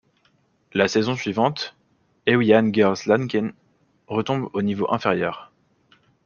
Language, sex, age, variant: French, male, 19-29, Français de métropole